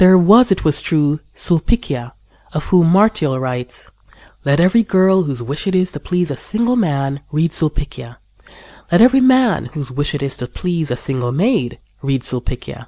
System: none